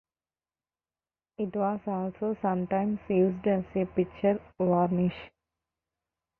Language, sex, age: English, female, 19-29